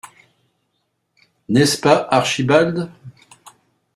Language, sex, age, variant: French, male, 50-59, Français de métropole